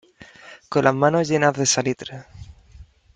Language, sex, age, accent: Spanish, male, 30-39, España: Sur peninsular (Andalucia, Extremadura, Murcia)